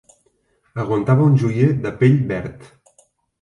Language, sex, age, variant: Catalan, male, 40-49, Central